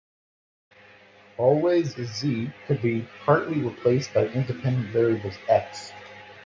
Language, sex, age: English, male, 19-29